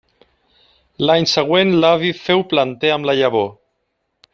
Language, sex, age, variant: Catalan, male, 30-39, Central